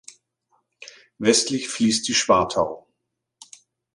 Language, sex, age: German, male, 50-59